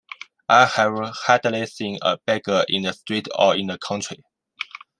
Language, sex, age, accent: English, male, 19-29, United States English